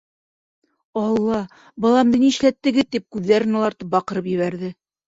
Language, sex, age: Bashkir, female, 60-69